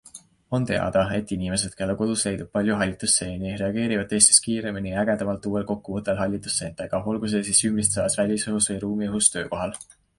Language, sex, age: Estonian, male, 19-29